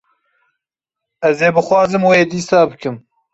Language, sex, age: Kurdish, male, 30-39